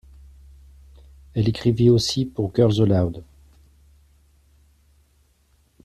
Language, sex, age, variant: French, male, 40-49, Français de métropole